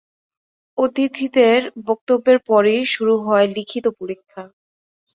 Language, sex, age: Bengali, female, 19-29